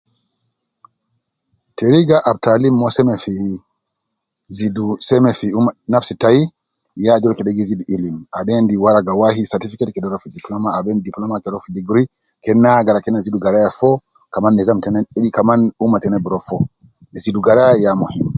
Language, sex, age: Nubi, male, 50-59